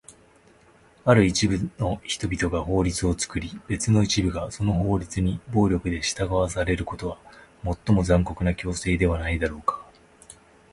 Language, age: Japanese, 30-39